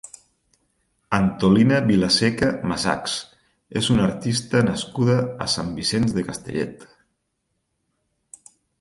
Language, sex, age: Catalan, male, 40-49